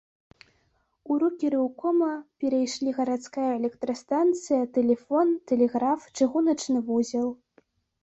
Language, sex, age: Belarusian, female, under 19